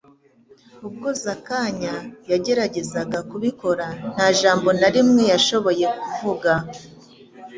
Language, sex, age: Kinyarwanda, female, 40-49